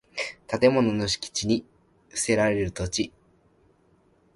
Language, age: Japanese, 19-29